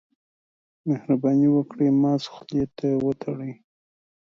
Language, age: Pashto, 19-29